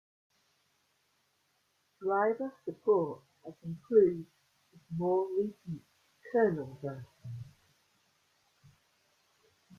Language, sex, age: English, female, 60-69